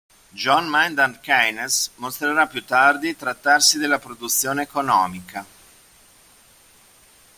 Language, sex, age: Italian, male, 50-59